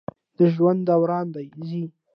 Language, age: Pashto, 19-29